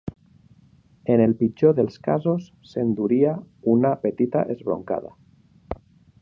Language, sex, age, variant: Catalan, male, 40-49, Nord-Occidental